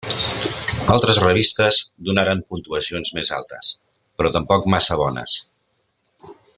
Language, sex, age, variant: Catalan, male, 50-59, Central